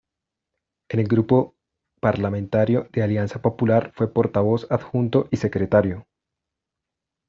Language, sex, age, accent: Spanish, male, 30-39, Andino-Pacífico: Colombia, Perú, Ecuador, oeste de Bolivia y Venezuela andina